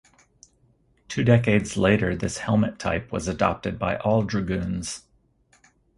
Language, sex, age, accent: English, male, 50-59, United States English